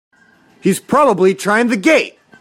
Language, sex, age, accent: English, male, 19-29, United States English